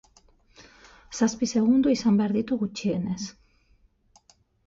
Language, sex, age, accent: Basque, female, 40-49, Mendebalekoa (Araba, Bizkaia, Gipuzkoako mendebaleko herri batzuk); Batua